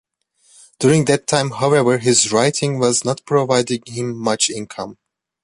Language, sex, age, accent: English, male, 19-29, Australian English